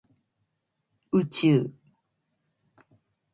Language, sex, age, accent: Japanese, female, 50-59, 標準語; 東京